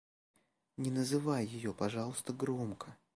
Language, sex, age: Russian, male, 30-39